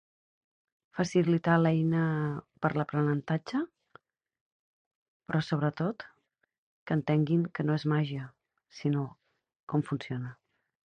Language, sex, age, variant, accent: Catalan, female, 40-49, Central, Camp de Tarragona